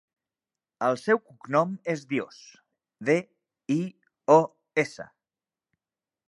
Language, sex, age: Catalan, male, 30-39